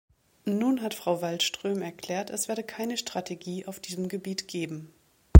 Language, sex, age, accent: German, female, 40-49, Deutschland Deutsch